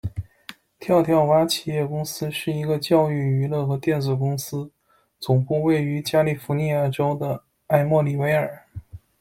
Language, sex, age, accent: Chinese, male, 30-39, 出生地：北京市